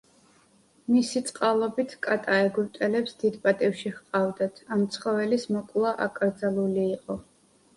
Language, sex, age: Georgian, female, 19-29